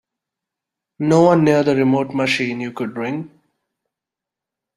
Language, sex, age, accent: English, male, 19-29, India and South Asia (India, Pakistan, Sri Lanka)